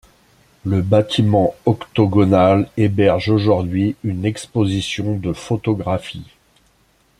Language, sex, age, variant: French, male, 50-59, Français de métropole